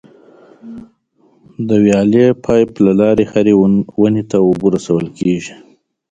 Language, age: Pashto, 30-39